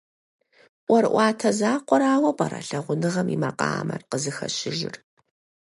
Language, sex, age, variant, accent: Kabardian, female, 30-39, Адыгэбзэ (Къэбэрдей, Кирил, псоми зэдай), Джылэхъстэней (Gilahsteney)